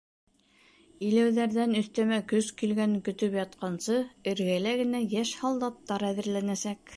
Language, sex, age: Bashkir, female, 50-59